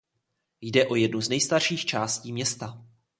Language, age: Czech, 19-29